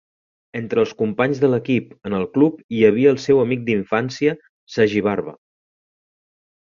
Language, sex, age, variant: Catalan, male, 40-49, Central